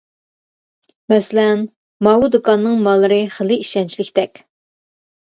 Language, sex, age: Uyghur, female, 40-49